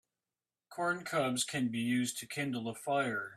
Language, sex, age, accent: English, male, 40-49, Canadian English